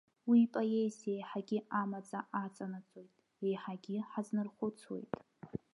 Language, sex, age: Abkhazian, female, under 19